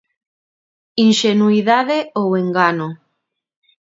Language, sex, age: Galician, female, 30-39